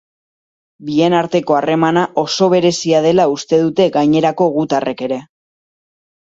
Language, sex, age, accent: Basque, female, 30-39, Mendebalekoa (Araba, Bizkaia, Gipuzkoako mendebaleko herri batzuk)